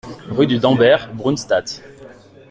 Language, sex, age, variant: French, male, 19-29, Français de métropole